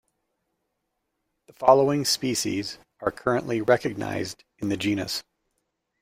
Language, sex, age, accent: English, male, 50-59, United States English